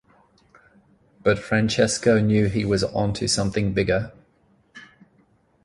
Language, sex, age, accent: English, male, 50-59, Australian English